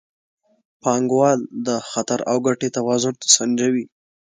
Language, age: Pashto, under 19